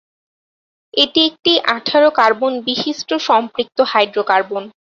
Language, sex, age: Bengali, female, 19-29